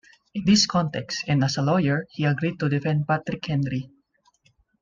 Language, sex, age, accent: English, male, 19-29, Filipino